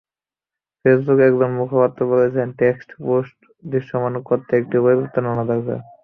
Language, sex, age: Bengali, male, 19-29